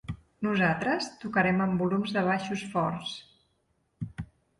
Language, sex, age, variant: Catalan, female, 40-49, Central